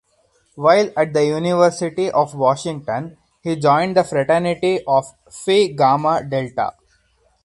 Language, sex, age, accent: English, male, 19-29, India and South Asia (India, Pakistan, Sri Lanka)